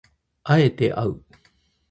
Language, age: Japanese, 40-49